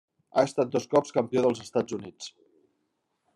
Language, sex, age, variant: Catalan, male, 40-49, Central